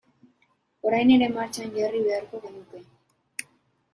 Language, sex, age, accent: Basque, female, 19-29, Mendebalekoa (Araba, Bizkaia, Gipuzkoako mendebaleko herri batzuk)